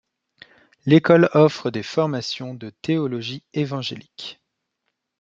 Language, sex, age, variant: French, male, 30-39, Français de métropole